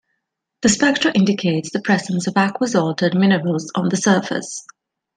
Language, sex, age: English, female, 19-29